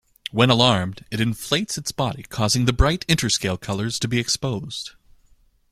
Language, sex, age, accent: English, male, 30-39, United States English